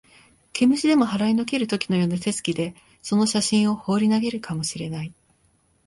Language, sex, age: Japanese, female, 40-49